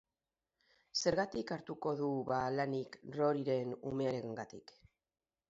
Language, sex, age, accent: Basque, female, 40-49, Mendebalekoa (Araba, Bizkaia, Gipuzkoako mendebaleko herri batzuk)